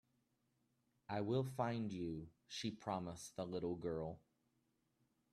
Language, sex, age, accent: English, male, 30-39, United States English